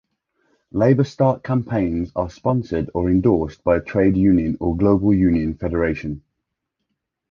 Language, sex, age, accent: English, male, 30-39, England English